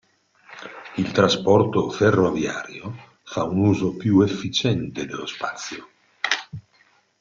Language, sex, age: Italian, male, 50-59